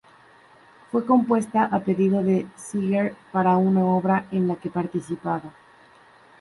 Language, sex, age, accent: Spanish, female, under 19, México